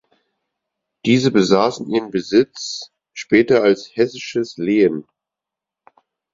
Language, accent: German, Deutschland Deutsch